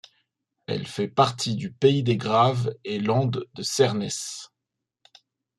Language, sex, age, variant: French, male, 30-39, Français de métropole